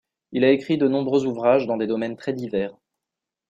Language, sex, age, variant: French, male, 19-29, Français de métropole